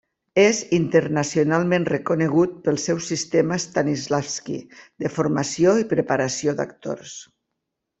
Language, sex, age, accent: Catalan, female, 60-69, valencià